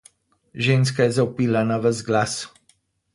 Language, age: Slovenian, 50-59